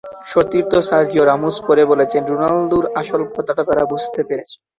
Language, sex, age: Bengali, male, 19-29